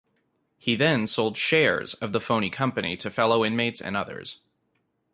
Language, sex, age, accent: English, male, 19-29, United States English